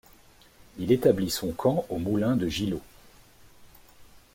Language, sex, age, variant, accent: French, male, 30-39, Français d'Europe, Français de Belgique